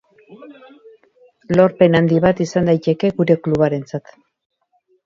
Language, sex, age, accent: Basque, female, 60-69, Erdialdekoa edo Nafarra (Gipuzkoa, Nafarroa)